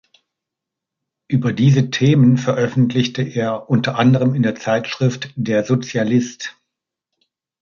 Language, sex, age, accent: German, male, 40-49, Deutschland Deutsch